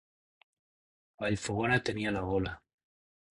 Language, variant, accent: Catalan, Nord-Occidental, nord-occidental